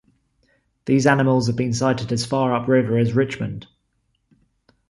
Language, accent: English, England English